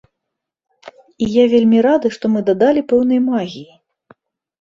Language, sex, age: Belarusian, female, 30-39